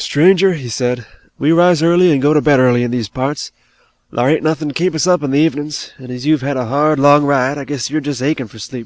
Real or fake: real